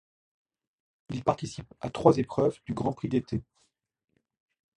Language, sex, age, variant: French, male, 60-69, Français de métropole